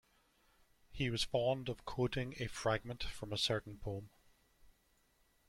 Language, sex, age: English, male, 30-39